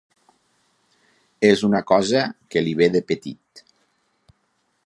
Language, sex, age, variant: Catalan, male, 40-49, Nord-Occidental